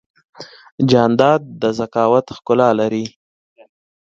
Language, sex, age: Pashto, male, 19-29